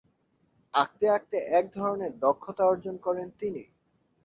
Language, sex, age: Bengali, male, 19-29